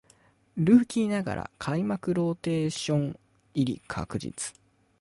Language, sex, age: Japanese, male, 19-29